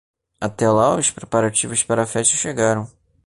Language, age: Portuguese, under 19